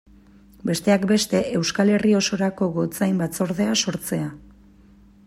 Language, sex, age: Basque, female, 30-39